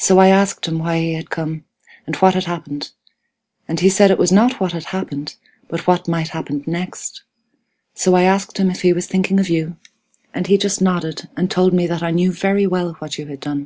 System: none